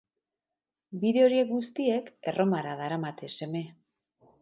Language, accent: Basque, Mendebalekoa (Araba, Bizkaia, Gipuzkoako mendebaleko herri batzuk)